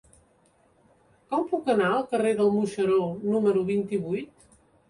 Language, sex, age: Catalan, female, 70-79